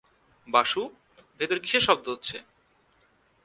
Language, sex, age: Bengali, male, 19-29